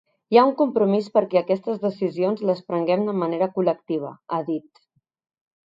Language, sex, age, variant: Catalan, female, 30-39, Central